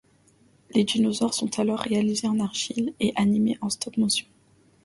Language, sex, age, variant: French, male, 40-49, Français de métropole